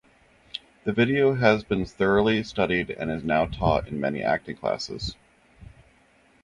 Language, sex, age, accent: English, female, 30-39, United States English